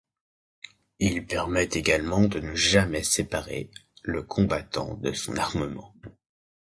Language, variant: French, Français de métropole